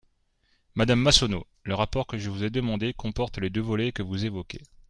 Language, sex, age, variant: French, male, 40-49, Français de métropole